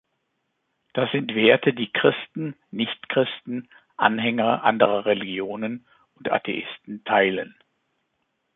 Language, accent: German, Deutschland Deutsch